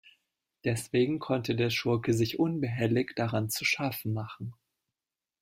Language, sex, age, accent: German, female, 19-29, Deutschland Deutsch